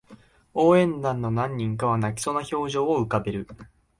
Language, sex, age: Japanese, male, 19-29